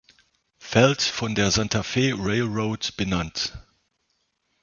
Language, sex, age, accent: German, male, 40-49, Deutschland Deutsch